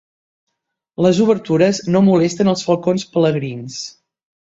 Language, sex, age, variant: Catalan, female, 50-59, Central